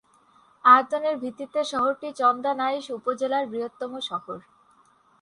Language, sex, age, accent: Bengali, female, 19-29, Native